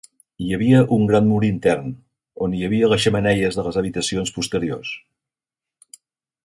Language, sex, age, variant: Catalan, male, 60-69, Central